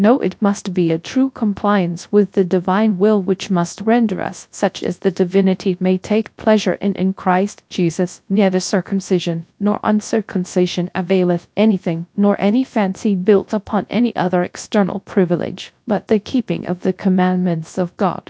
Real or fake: fake